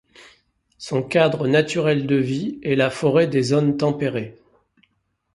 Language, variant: French, Français de métropole